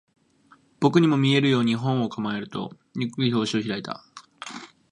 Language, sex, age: Japanese, male, 19-29